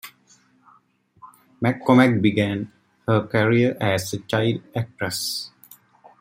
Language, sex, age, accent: English, male, 19-29, United States English